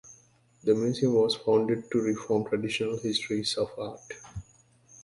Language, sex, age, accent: English, male, 19-29, United States English